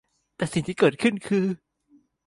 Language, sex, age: Thai, male, 19-29